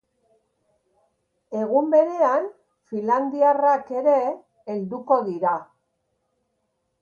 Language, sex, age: Basque, female, 60-69